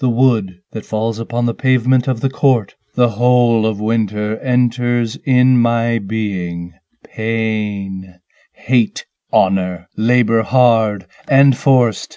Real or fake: real